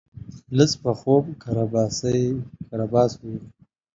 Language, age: Pashto, 19-29